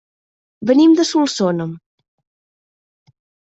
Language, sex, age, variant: Catalan, female, 19-29, Central